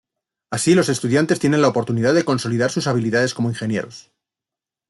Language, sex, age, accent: Spanish, male, 40-49, España: Centro-Sur peninsular (Madrid, Toledo, Castilla-La Mancha)